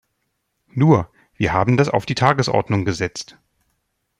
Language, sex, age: German, male, 40-49